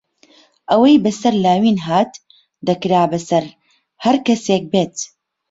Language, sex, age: Central Kurdish, female, 30-39